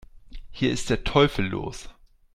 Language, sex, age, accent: German, male, 40-49, Deutschland Deutsch